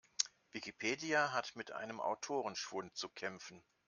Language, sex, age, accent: German, male, 60-69, Deutschland Deutsch